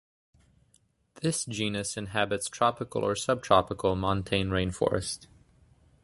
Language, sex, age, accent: English, male, 19-29, United States English